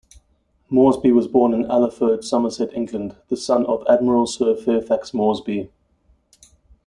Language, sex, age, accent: English, male, 30-39, Southern African (South Africa, Zimbabwe, Namibia)